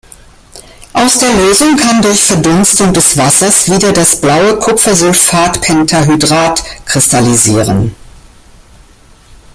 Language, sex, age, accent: German, female, 60-69, Deutschland Deutsch